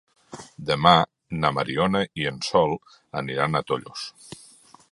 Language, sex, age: Catalan, male, 50-59